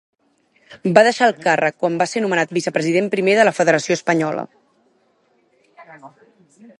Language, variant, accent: Catalan, Central, central